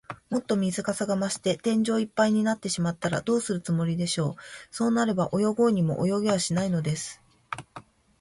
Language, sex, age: Japanese, female, 50-59